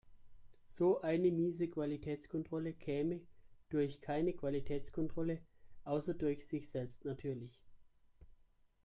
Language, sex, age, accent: German, male, 30-39, Deutschland Deutsch